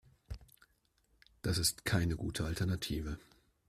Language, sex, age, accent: German, male, 40-49, Deutschland Deutsch